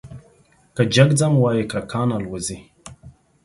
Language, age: Pashto, 30-39